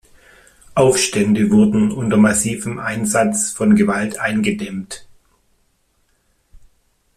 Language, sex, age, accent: German, male, 50-59, Deutschland Deutsch